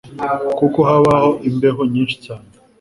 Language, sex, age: Kinyarwanda, male, 19-29